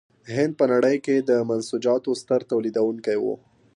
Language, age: Pashto, 19-29